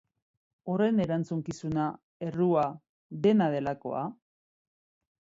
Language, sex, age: Basque, female, 40-49